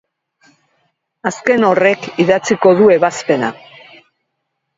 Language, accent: Basque, Erdialdekoa edo Nafarra (Gipuzkoa, Nafarroa)